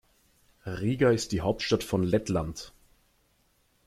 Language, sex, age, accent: German, male, 19-29, Österreichisches Deutsch